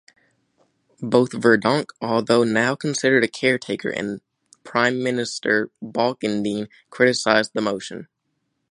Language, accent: English, United States English